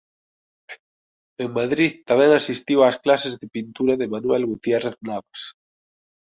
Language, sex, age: Galician, male, 30-39